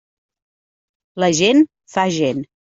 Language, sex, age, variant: Catalan, female, 30-39, Central